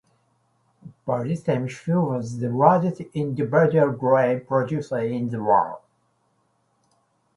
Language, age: English, 50-59